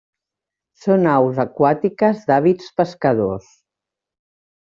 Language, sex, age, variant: Catalan, female, 50-59, Central